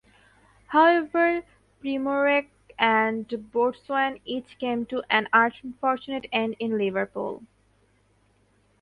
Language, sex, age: English, female, 19-29